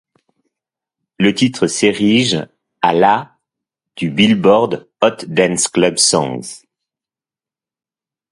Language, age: French, 40-49